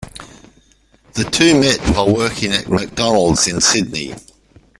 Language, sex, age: English, male, 60-69